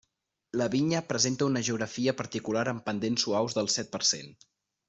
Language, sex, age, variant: Catalan, male, 19-29, Central